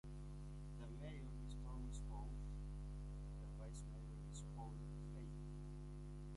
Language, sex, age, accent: English, male, 19-29, United States English